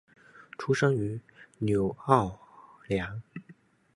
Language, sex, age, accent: Chinese, male, 19-29, 出生地：福建省